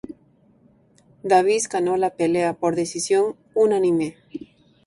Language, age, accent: Spanish, 40-49, Andino-Pacífico: Colombia, Perú, Ecuador, oeste de Bolivia y Venezuela andina